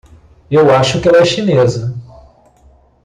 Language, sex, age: Portuguese, male, 40-49